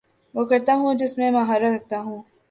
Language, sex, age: Urdu, female, 19-29